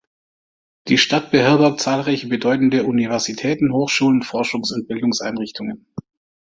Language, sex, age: German, male, 40-49